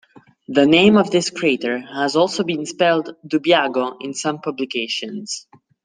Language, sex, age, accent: English, male, under 19, United States English